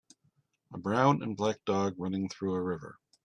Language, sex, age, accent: English, male, 50-59, United States English